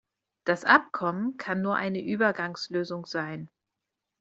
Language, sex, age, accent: German, female, 30-39, Deutschland Deutsch